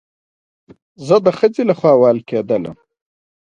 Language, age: Pashto, 30-39